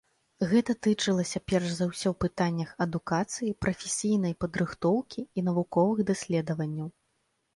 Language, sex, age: Belarusian, female, 30-39